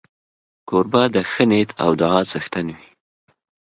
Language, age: Pashto, 30-39